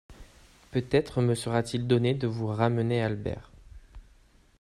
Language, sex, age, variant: French, male, 19-29, Français de métropole